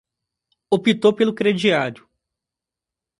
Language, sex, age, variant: Portuguese, male, 30-39, Portuguese (Brasil)